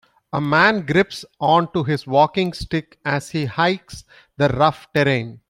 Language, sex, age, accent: English, male, 40-49, India and South Asia (India, Pakistan, Sri Lanka)